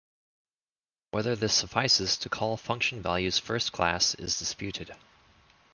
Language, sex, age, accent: English, male, 30-39, United States English